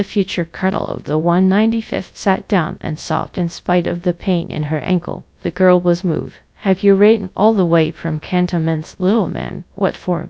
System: TTS, GradTTS